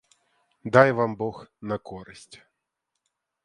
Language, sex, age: Ukrainian, male, 30-39